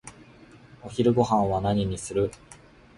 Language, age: Japanese, 19-29